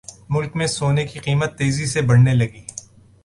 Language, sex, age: Urdu, male, 40-49